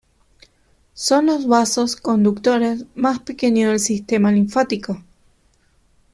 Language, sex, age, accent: Spanish, female, 19-29, Rioplatense: Argentina, Uruguay, este de Bolivia, Paraguay